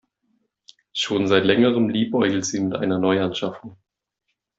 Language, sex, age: German, male, 19-29